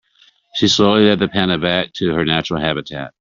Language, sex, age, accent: English, male, 50-59, United States English